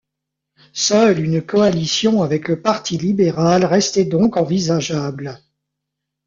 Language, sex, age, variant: French, male, 40-49, Français de métropole